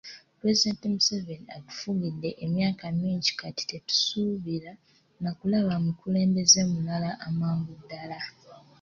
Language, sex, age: Ganda, female, 19-29